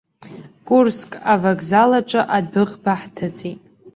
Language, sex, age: Abkhazian, female, under 19